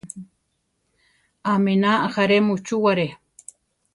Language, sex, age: Central Tarahumara, female, 50-59